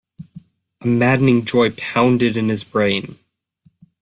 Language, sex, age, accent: English, male, 19-29, United States English